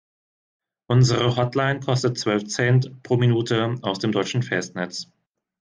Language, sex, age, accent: German, male, 30-39, Deutschland Deutsch